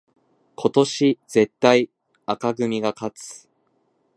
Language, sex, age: Japanese, male, 19-29